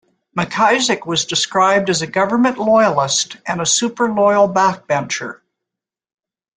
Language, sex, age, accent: English, female, 60-69, Canadian English